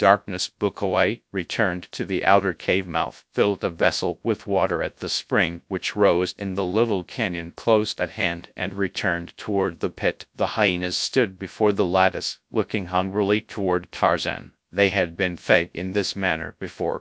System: TTS, GradTTS